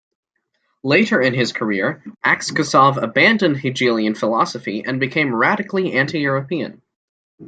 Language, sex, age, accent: English, male, under 19, United States English